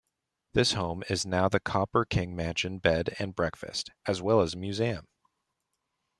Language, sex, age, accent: English, male, 19-29, United States English